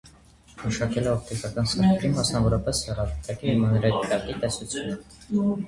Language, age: Armenian, under 19